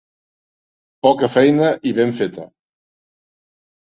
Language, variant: Catalan, Central